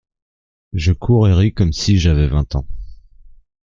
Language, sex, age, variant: French, male, 40-49, Français de métropole